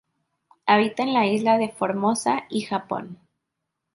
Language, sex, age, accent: Spanish, female, 19-29, México